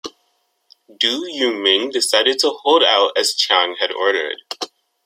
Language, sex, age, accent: English, male, under 19, United States English